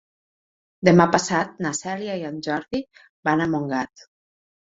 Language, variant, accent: Catalan, Nord-Occidental, Tortosí